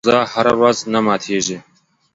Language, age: Pashto, 19-29